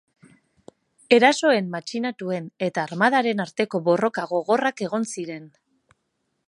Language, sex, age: Basque, female, 30-39